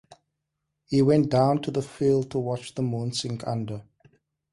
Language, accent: English, Southern African (South Africa, Zimbabwe, Namibia)